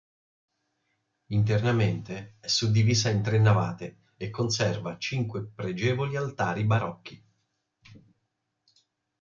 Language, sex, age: Italian, male, 50-59